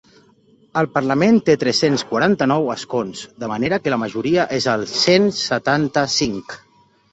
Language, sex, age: Catalan, male, 30-39